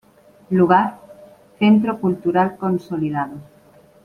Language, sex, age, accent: Spanish, female, 50-59, España: Centro-Sur peninsular (Madrid, Toledo, Castilla-La Mancha)